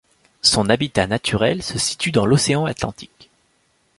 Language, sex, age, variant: French, male, 19-29, Français de métropole